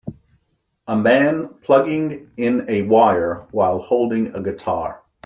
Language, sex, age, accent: English, male, 50-59, United States English